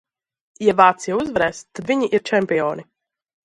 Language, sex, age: Latvian, female, 19-29